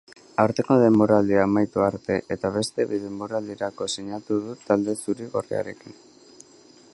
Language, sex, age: Basque, male, 19-29